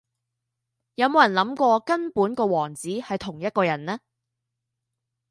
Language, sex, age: Cantonese, female, 19-29